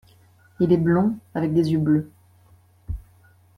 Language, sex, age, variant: French, female, 19-29, Français de métropole